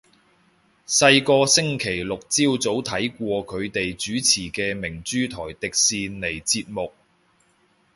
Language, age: Cantonese, 30-39